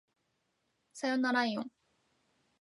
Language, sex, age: Japanese, female, 19-29